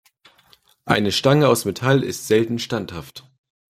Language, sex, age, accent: German, male, 19-29, Deutschland Deutsch